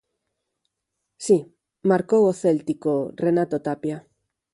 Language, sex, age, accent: Galician, female, 40-49, Normativo (estándar)